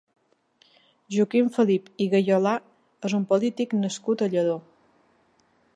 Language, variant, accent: Catalan, Balear, balear